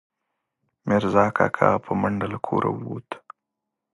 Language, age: Pashto, 19-29